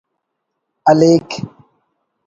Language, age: Brahui, 30-39